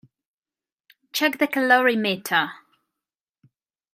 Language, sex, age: English, female, 19-29